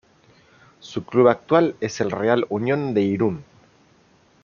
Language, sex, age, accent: Spanish, male, 30-39, Rioplatense: Argentina, Uruguay, este de Bolivia, Paraguay